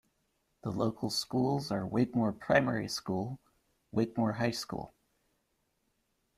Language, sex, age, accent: English, male, 19-29, United States English